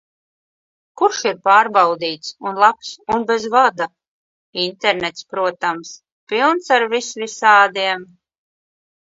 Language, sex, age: Latvian, female, 40-49